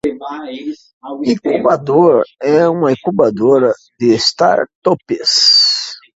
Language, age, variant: Portuguese, 40-49, Portuguese (Brasil)